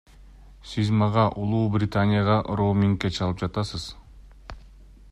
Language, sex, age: Kyrgyz, male, 19-29